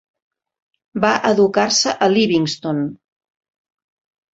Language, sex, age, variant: Catalan, female, 60-69, Central